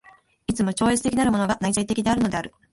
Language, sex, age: Japanese, female, 19-29